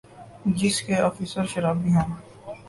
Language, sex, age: Urdu, male, 19-29